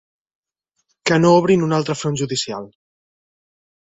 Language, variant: Catalan, Central